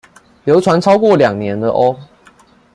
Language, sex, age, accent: Chinese, male, under 19, 出生地：臺中市